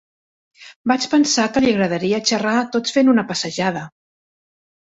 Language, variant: Catalan, Central